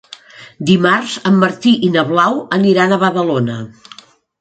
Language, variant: Catalan, Nord-Occidental